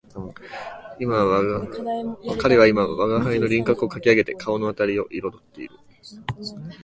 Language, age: Japanese, 19-29